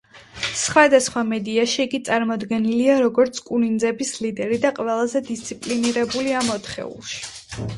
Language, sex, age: Georgian, female, 19-29